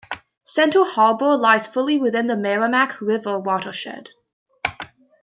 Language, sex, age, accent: English, female, under 19, Canadian English